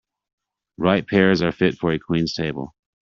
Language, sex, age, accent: English, male, 50-59, United States English